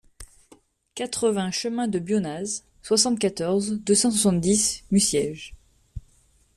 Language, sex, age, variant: French, female, 30-39, Français de métropole